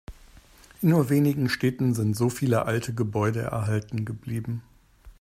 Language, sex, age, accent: German, male, 50-59, Deutschland Deutsch